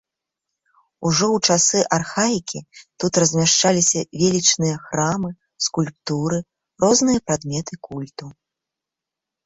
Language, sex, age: Belarusian, female, 30-39